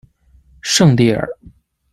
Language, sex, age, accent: Chinese, male, 19-29, 出生地：黑龙江省